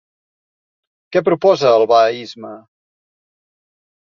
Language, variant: Catalan, Central